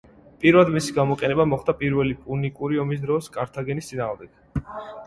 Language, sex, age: Georgian, male, 19-29